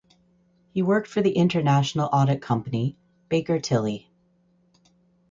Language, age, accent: English, 40-49, United States English